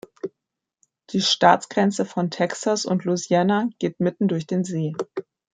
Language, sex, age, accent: German, female, 30-39, Deutschland Deutsch